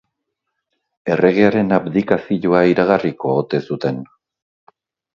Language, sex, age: Basque, male, 60-69